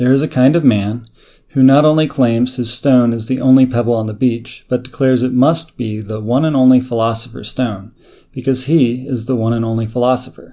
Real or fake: real